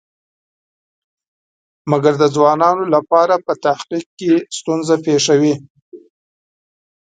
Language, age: Pashto, 40-49